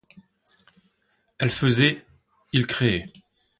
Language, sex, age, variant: French, male, 40-49, Français de métropole